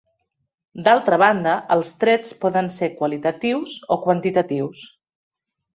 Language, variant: Catalan, Central